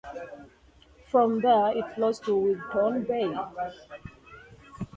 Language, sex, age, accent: English, female, 19-29, England English